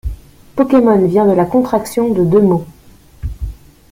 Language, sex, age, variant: French, female, 19-29, Français de métropole